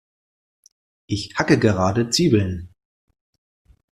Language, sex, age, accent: German, male, 40-49, Deutschland Deutsch